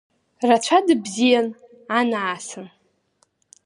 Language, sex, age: Abkhazian, female, 19-29